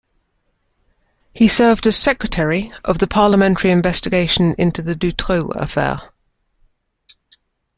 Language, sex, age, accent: English, female, 50-59, England English